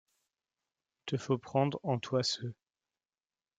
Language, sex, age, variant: French, male, 30-39, Français de métropole